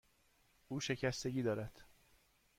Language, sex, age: Persian, male, 40-49